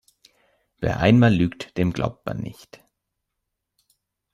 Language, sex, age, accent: German, male, 19-29, Deutschland Deutsch